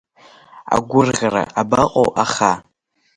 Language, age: Abkhazian, under 19